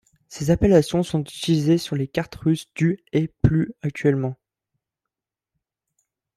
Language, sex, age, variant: French, male, 19-29, Français de métropole